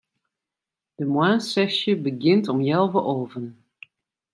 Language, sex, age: Western Frisian, female, 30-39